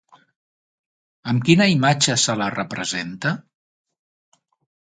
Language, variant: Catalan, Central